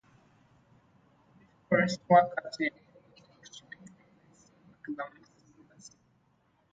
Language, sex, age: English, female, 19-29